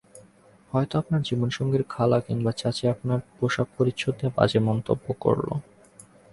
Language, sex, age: Bengali, male, 19-29